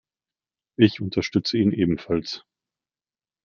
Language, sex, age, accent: German, male, 40-49, Deutschland Deutsch